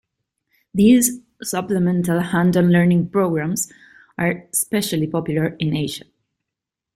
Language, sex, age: English, female, 30-39